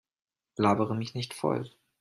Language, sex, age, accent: German, male, 30-39, Deutschland Deutsch